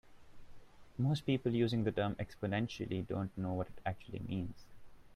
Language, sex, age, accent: English, male, 19-29, India and South Asia (India, Pakistan, Sri Lanka)